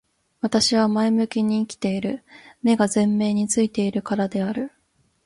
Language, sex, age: Japanese, female, 19-29